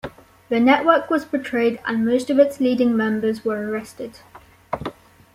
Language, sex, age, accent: English, female, under 19, England English